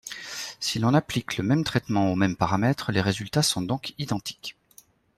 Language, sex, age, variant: French, male, 40-49, Français de métropole